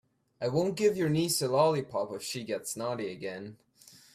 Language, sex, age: English, male, 19-29